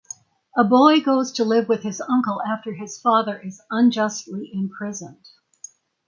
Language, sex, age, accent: English, female, 80-89, United States English